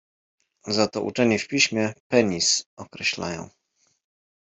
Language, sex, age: Polish, male, 30-39